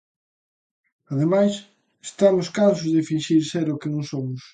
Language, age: Galician, 19-29